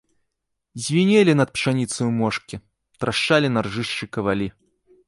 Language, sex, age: Belarusian, male, 30-39